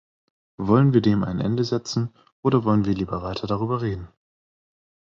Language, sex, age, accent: German, male, 19-29, Deutschland Deutsch